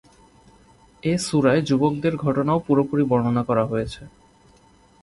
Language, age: Bengali, 19-29